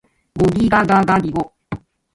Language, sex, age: Japanese, female, 40-49